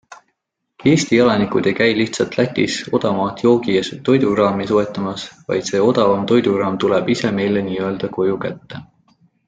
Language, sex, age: Estonian, male, 19-29